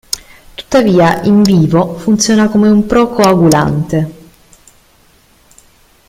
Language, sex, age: Italian, female, 30-39